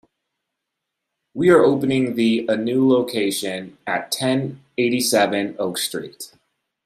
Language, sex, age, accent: English, male, 19-29, United States English